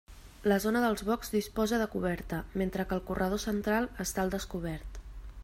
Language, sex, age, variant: Catalan, female, 19-29, Central